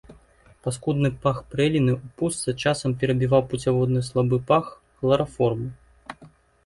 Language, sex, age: Belarusian, male, 30-39